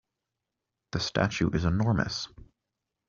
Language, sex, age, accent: English, male, 19-29, United States English